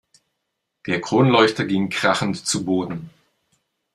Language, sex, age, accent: German, male, 40-49, Deutschland Deutsch